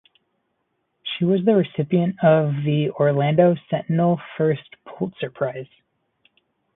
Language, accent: English, United States English